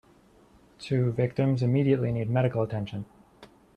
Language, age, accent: English, 19-29, United States English